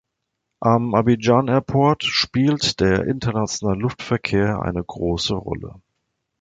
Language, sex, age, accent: German, male, 50-59, Deutschland Deutsch